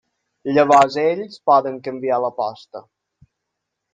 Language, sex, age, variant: Catalan, male, 19-29, Balear